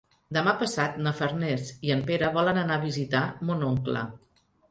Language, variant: Catalan, Central